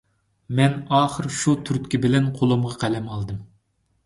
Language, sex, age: Uyghur, male, 30-39